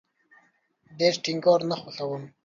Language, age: Pashto, 19-29